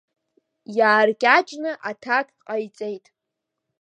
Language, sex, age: Abkhazian, female, 19-29